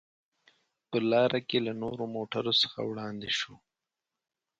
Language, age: Pashto, 19-29